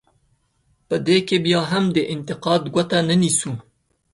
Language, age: Pashto, 19-29